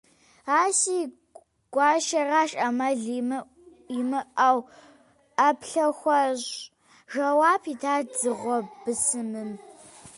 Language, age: Kabardian, under 19